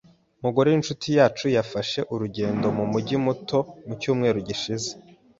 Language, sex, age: Kinyarwanda, male, 19-29